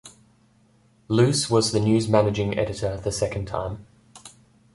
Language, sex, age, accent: English, male, 19-29, Australian English